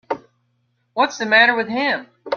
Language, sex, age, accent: English, female, 50-59, United States English